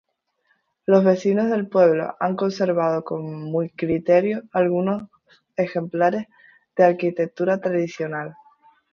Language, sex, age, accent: Spanish, female, 19-29, España: Islas Canarias